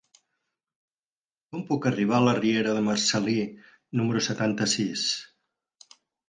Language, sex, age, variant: Catalan, male, 60-69, Central